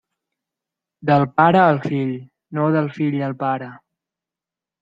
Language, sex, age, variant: Catalan, male, 19-29, Central